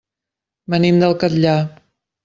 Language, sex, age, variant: Catalan, female, 50-59, Central